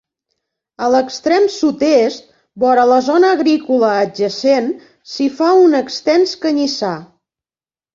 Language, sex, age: Catalan, female, 50-59